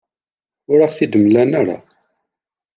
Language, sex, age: Kabyle, male, 30-39